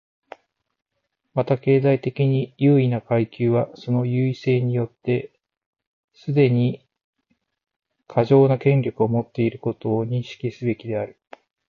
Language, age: Japanese, 40-49